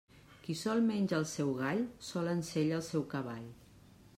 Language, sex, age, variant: Catalan, female, 40-49, Central